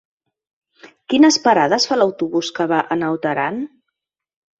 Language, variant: Catalan, Central